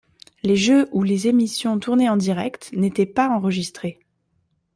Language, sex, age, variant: French, female, 19-29, Français de métropole